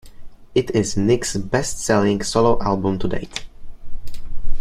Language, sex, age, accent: English, male, under 19, United States English